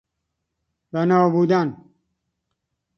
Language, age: Persian, 70-79